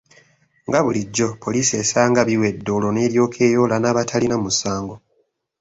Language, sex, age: Ganda, male, 19-29